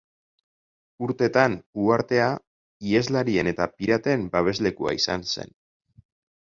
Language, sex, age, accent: Basque, male, 30-39, Mendebalekoa (Araba, Bizkaia, Gipuzkoako mendebaleko herri batzuk)